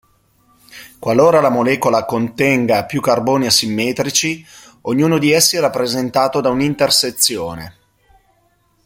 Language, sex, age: Italian, male, 40-49